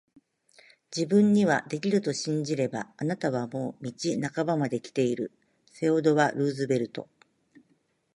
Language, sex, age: Japanese, female, 50-59